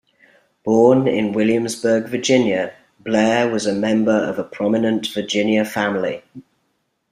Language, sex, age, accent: English, male, 40-49, England English